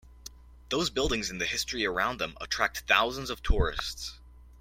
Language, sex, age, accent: English, male, under 19, United States English